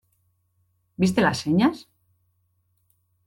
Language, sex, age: Spanish, female, 30-39